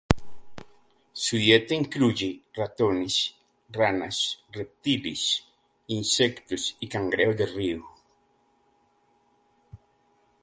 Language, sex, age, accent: Spanish, male, 50-59, Andino-Pacífico: Colombia, Perú, Ecuador, oeste de Bolivia y Venezuela andina